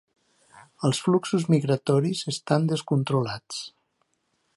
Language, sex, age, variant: Catalan, male, 60-69, Central